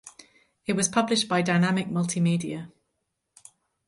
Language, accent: English, England English